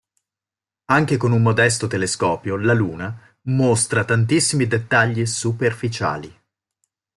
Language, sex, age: Italian, male, 40-49